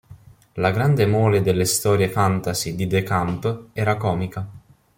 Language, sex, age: Italian, male, 19-29